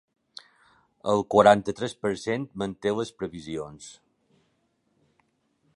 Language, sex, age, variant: Catalan, male, 40-49, Balear